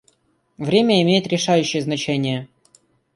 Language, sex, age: Russian, male, under 19